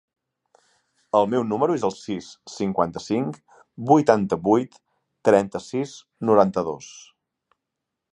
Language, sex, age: Catalan, male, 40-49